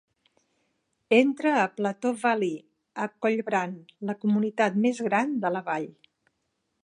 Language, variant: Catalan, Central